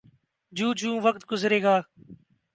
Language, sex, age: Urdu, male, 19-29